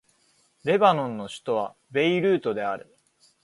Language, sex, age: Japanese, male, 19-29